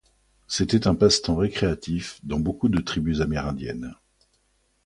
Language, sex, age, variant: French, male, 50-59, Français de métropole